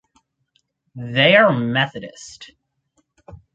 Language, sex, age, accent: English, male, under 19, United States English